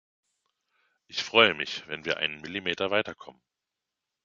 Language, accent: German, Deutschland Deutsch